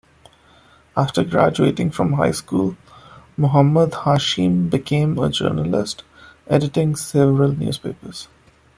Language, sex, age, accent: English, male, 30-39, India and South Asia (India, Pakistan, Sri Lanka)